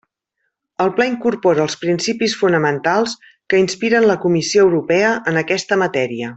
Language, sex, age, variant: Catalan, female, 50-59, Central